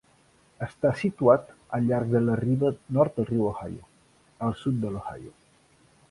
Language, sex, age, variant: Catalan, male, 50-59, Central